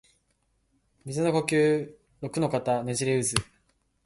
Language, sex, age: Japanese, male, 19-29